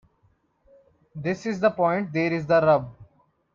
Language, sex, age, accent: English, male, under 19, India and South Asia (India, Pakistan, Sri Lanka)